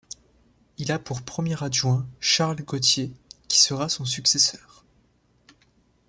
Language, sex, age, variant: French, male, 19-29, Français de métropole